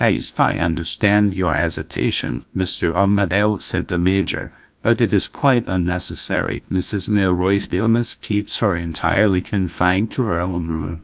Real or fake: fake